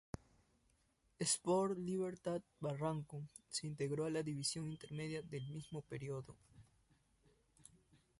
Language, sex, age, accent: Spanish, male, 19-29, Andino-Pacífico: Colombia, Perú, Ecuador, oeste de Bolivia y Venezuela andina